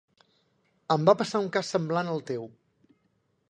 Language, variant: Catalan, Central